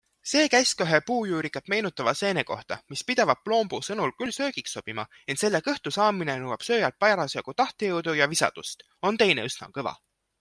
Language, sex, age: Estonian, male, 19-29